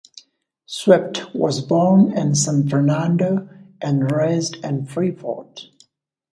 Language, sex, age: English, male, 19-29